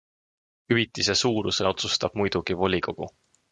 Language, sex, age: Estonian, male, 19-29